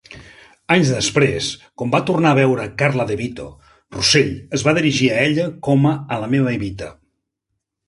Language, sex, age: Catalan, male, 40-49